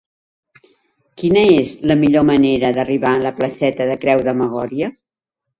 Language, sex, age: Catalan, female, 60-69